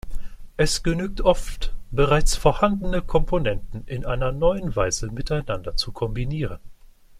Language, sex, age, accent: German, male, 19-29, Deutschland Deutsch